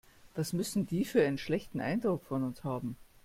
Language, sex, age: German, female, 50-59